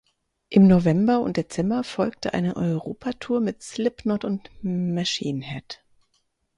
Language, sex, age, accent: German, female, 30-39, Deutschland Deutsch